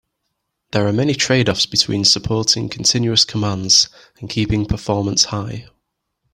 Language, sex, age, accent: English, male, 19-29, England English